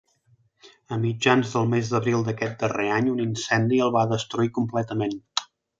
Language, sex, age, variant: Catalan, male, 30-39, Central